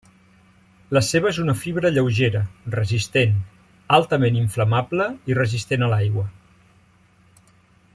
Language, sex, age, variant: Catalan, male, 50-59, Central